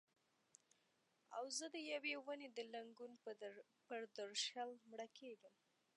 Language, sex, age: Pashto, female, 19-29